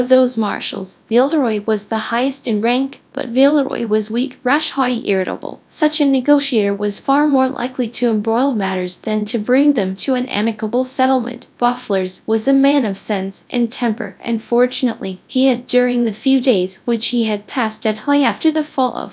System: TTS, GradTTS